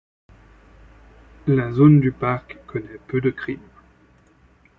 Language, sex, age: French, male, 30-39